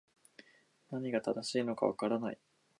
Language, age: Japanese, 19-29